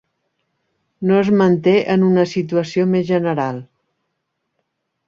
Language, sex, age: Catalan, female, 60-69